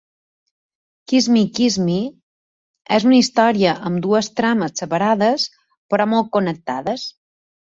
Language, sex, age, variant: Catalan, female, 40-49, Balear